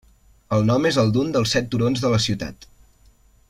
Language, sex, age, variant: Catalan, male, 19-29, Central